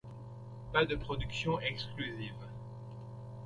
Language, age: French, 60-69